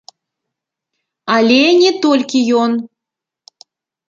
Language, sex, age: Belarusian, female, 40-49